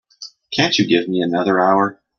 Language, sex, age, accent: English, male, 30-39, Canadian English